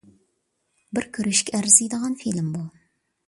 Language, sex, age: Uyghur, female, under 19